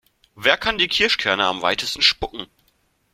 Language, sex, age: German, male, 19-29